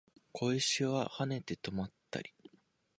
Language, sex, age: Japanese, male, 19-29